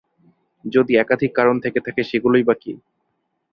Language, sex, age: Bengali, male, 19-29